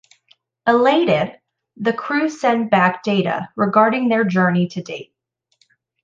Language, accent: English, United States English